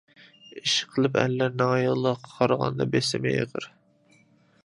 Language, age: Uyghur, 19-29